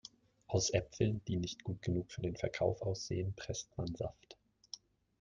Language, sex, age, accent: German, male, 19-29, Deutschland Deutsch